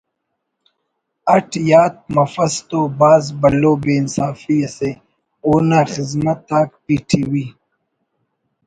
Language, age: Brahui, 30-39